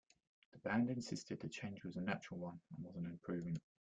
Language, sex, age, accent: English, male, 30-39, England English